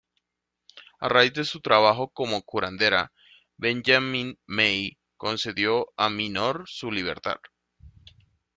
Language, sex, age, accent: Spanish, male, 30-39, Caribe: Cuba, Venezuela, Puerto Rico, República Dominicana, Panamá, Colombia caribeña, México caribeño, Costa del golfo de México